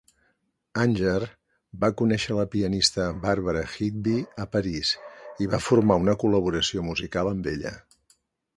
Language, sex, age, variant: Catalan, male, 60-69, Central